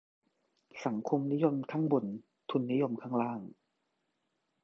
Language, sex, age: Thai, male, 30-39